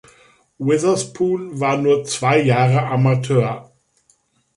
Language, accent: German, Deutschland Deutsch